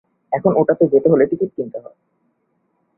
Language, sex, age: Bengali, male, 19-29